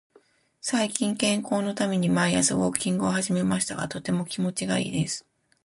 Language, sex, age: Japanese, female, 40-49